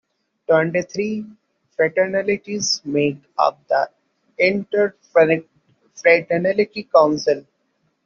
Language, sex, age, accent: English, male, 30-39, India and South Asia (India, Pakistan, Sri Lanka)